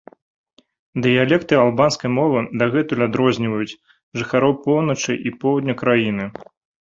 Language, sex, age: Belarusian, male, 30-39